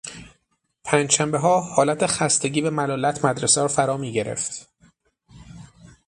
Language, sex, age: Persian, male, 30-39